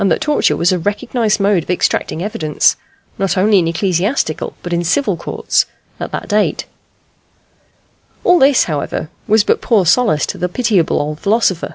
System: none